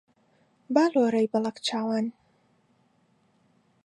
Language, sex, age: Central Kurdish, female, 19-29